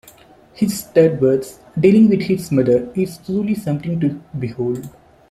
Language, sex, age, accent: English, male, 19-29, India and South Asia (India, Pakistan, Sri Lanka)